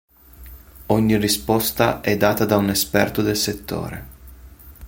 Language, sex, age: Italian, male, 30-39